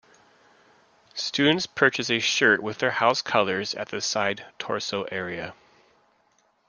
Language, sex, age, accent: English, male, 30-39, United States English